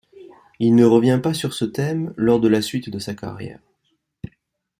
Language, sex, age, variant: French, male, 30-39, Français de métropole